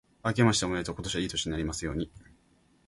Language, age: Japanese, 19-29